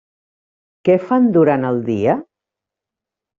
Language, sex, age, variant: Catalan, female, 50-59, Central